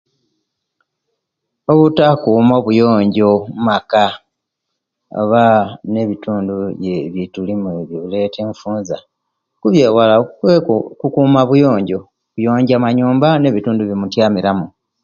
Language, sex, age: Kenyi, male, 50-59